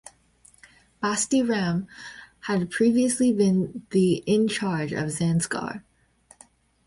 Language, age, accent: English, under 19, United States English